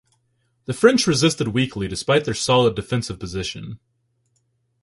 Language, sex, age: English, male, 19-29